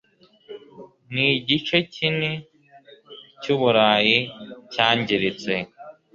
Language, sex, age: Kinyarwanda, male, 19-29